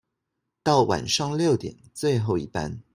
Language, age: Chinese, 30-39